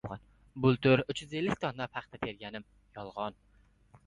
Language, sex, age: Uzbek, male, under 19